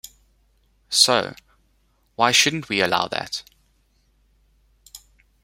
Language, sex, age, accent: English, male, 30-39, Southern African (South Africa, Zimbabwe, Namibia)